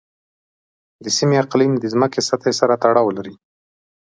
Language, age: Pashto, 30-39